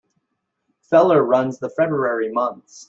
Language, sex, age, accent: English, male, 19-29, United States English